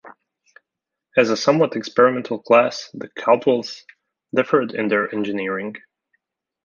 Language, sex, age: English, male, 19-29